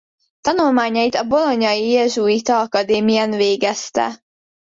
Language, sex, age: Hungarian, female, under 19